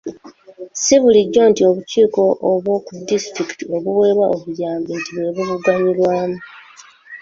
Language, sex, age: Ganda, female, 19-29